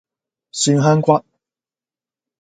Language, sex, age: Cantonese, male, under 19